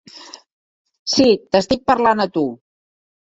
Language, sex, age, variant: Catalan, female, 50-59, Central